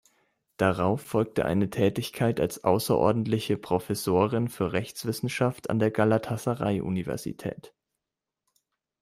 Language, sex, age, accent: German, male, 19-29, Deutschland Deutsch